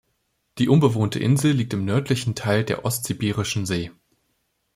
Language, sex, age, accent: German, male, 19-29, Deutschland Deutsch